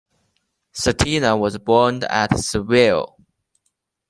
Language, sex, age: English, male, 19-29